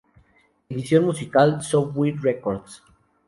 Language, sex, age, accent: Spanish, male, 19-29, México